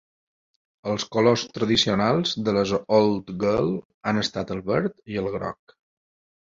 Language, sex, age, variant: Catalan, male, 40-49, Balear